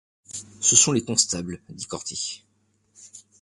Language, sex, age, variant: French, male, 30-39, Français de métropole